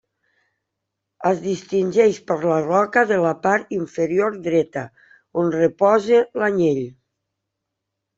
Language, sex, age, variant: Catalan, female, 50-59, Nord-Occidental